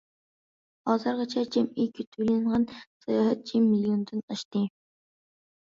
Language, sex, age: Uyghur, female, under 19